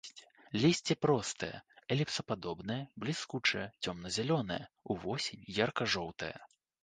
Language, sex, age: Belarusian, male, 19-29